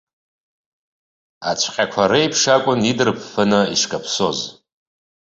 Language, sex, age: Abkhazian, male, 40-49